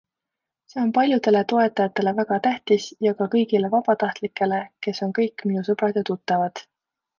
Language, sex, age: Estonian, female, 30-39